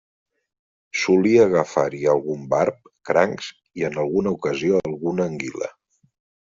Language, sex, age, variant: Catalan, male, 19-29, Central